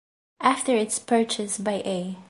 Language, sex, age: English, female, 19-29